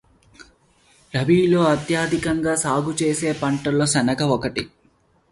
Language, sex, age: Telugu, male, 19-29